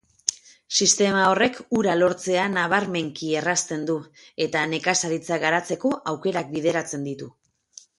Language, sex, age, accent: Basque, female, 30-39, Mendebalekoa (Araba, Bizkaia, Gipuzkoako mendebaleko herri batzuk)